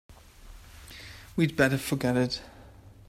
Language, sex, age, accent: English, male, 30-39, England English